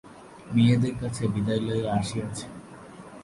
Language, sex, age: Bengali, male, 19-29